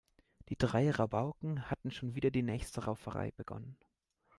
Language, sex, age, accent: German, male, under 19, Deutschland Deutsch